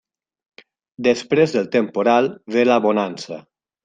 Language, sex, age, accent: Catalan, male, 19-29, valencià